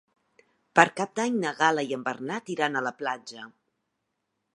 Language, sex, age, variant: Catalan, female, 40-49, Central